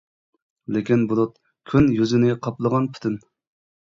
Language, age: Uyghur, 19-29